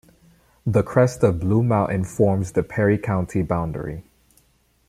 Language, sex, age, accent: English, male, 30-39, United States English